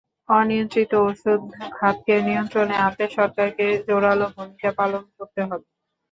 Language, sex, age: Bengali, female, 19-29